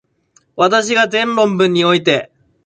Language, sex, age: Japanese, male, 19-29